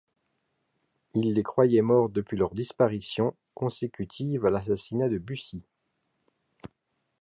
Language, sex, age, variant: French, male, 50-59, Français de métropole